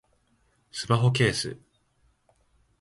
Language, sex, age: Japanese, male, 19-29